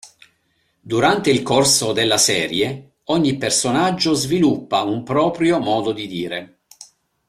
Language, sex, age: Italian, male, 50-59